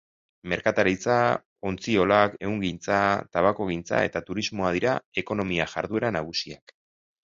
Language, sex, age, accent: Basque, male, 30-39, Mendebalekoa (Araba, Bizkaia, Gipuzkoako mendebaleko herri batzuk)